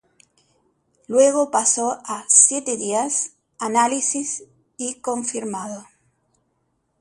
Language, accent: Spanish, Rioplatense: Argentina, Uruguay, este de Bolivia, Paraguay